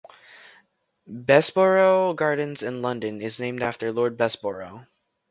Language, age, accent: English, under 19, United States English